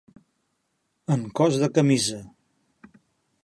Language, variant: Catalan, Central